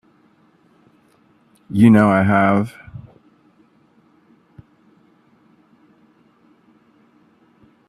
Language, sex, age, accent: English, male, under 19, United States English